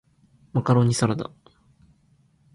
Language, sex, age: Japanese, male, 19-29